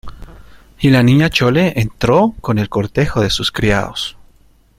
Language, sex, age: Spanish, male, 30-39